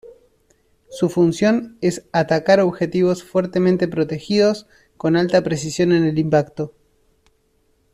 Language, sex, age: Spanish, male, 30-39